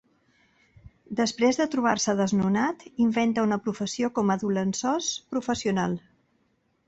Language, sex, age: Catalan, female, 50-59